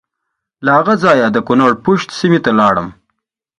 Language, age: Pashto, 19-29